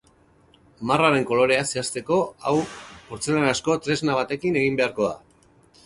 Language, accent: Basque, Mendebalekoa (Araba, Bizkaia, Gipuzkoako mendebaleko herri batzuk)